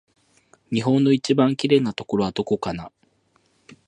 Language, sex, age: Japanese, male, 30-39